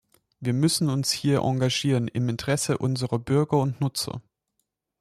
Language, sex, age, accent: German, male, 19-29, Deutschland Deutsch